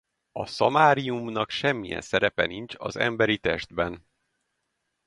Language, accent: Hungarian, budapesti